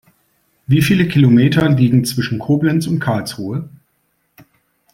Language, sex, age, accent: German, male, 40-49, Deutschland Deutsch